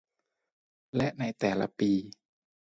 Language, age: Thai, 19-29